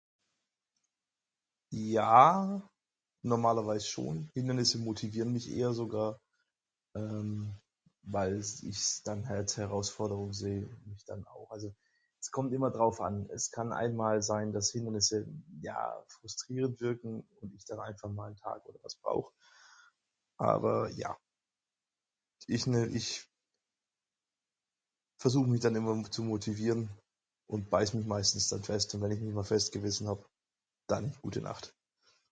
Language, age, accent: German, 30-39, Deutschland Deutsch